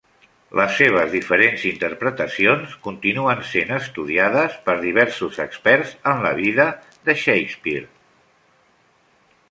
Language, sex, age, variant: Catalan, male, 60-69, Central